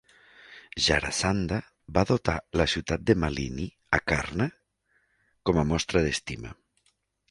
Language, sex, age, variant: Catalan, male, 30-39, Nord-Occidental